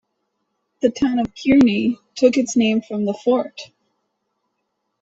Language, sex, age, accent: English, female, 30-39, United States English